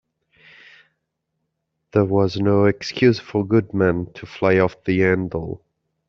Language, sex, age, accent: English, male, 30-39, England English